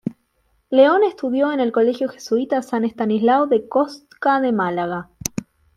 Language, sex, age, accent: Spanish, female, 19-29, Rioplatense: Argentina, Uruguay, este de Bolivia, Paraguay